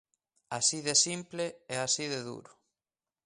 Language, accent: Galician, Atlántico (seseo e gheada)